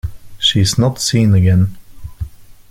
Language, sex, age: English, male, 19-29